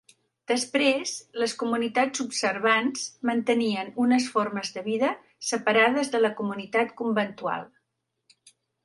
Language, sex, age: Catalan, female, 60-69